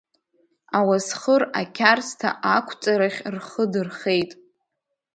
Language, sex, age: Abkhazian, female, under 19